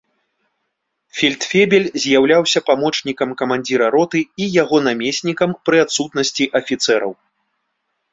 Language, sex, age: Belarusian, male, 40-49